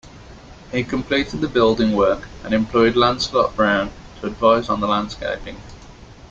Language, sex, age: English, male, 19-29